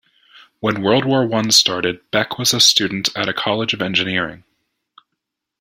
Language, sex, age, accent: English, male, 19-29, United States English